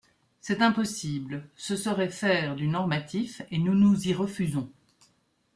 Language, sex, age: French, female, 60-69